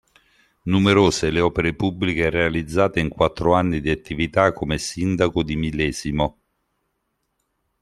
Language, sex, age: Italian, male, 50-59